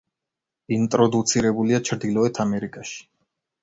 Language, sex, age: Georgian, male, 30-39